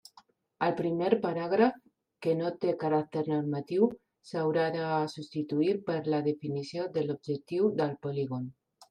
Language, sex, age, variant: Catalan, male, 40-49, Central